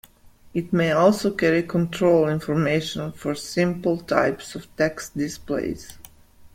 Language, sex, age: English, female, 50-59